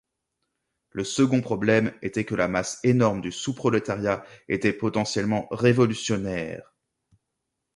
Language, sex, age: French, male, 30-39